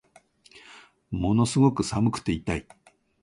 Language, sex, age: Japanese, male, 60-69